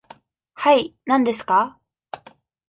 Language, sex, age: Japanese, female, 19-29